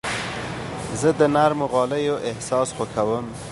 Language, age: Pashto, 19-29